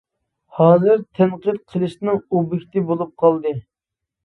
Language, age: Uyghur, 19-29